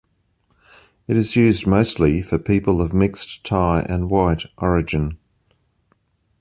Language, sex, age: English, male, 50-59